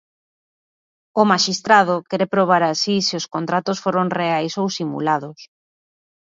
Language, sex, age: Galician, female, 40-49